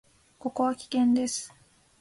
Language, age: Japanese, 19-29